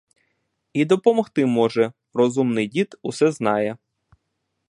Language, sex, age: Ukrainian, male, 30-39